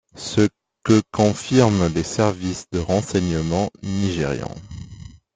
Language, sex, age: French, male, 30-39